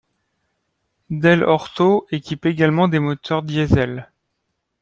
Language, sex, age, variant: French, male, 30-39, Français de métropole